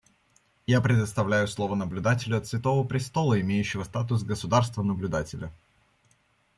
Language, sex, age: Russian, male, under 19